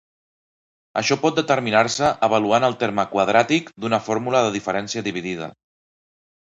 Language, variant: Catalan, Central